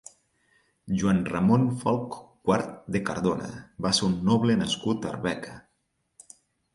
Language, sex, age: Catalan, male, 40-49